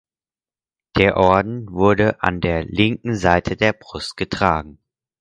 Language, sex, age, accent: German, male, under 19, Deutschland Deutsch